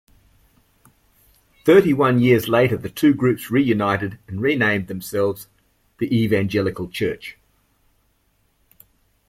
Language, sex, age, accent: English, male, 60-69, Australian English